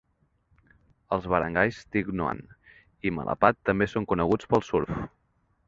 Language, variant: Catalan, Central